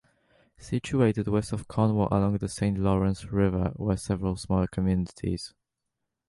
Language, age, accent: English, under 19, England English